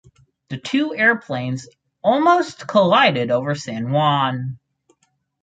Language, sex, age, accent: English, male, under 19, United States English